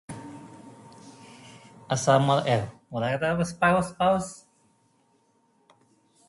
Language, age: English, 70-79